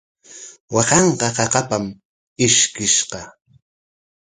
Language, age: Corongo Ancash Quechua, 40-49